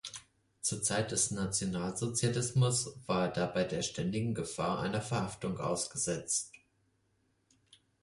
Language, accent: German, Deutschland Deutsch